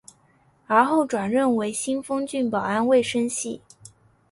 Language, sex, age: Chinese, female, 19-29